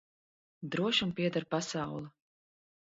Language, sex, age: Latvian, female, 40-49